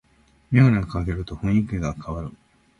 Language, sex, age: Japanese, male, 60-69